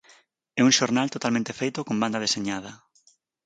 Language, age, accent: Galician, 19-29, Normativo (estándar)